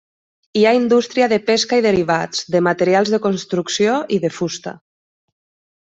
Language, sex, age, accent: Catalan, female, 30-39, valencià